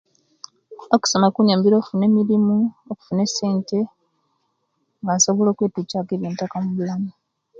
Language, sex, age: Kenyi, female, 19-29